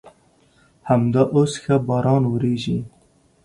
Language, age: Pashto, 19-29